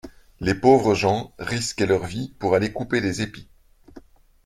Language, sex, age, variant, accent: French, male, 40-49, Français d'Europe, Français de Belgique